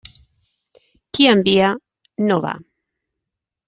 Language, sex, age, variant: Catalan, female, 30-39, Central